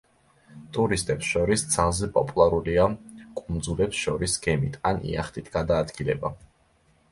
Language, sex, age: Georgian, male, 19-29